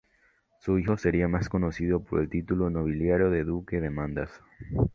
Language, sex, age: Spanish, male, under 19